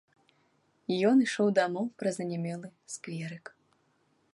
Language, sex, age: Belarusian, female, 19-29